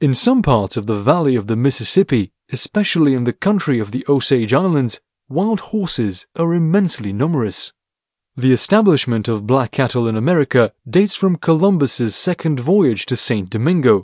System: none